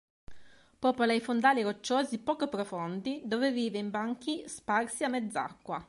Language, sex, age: Italian, female, 30-39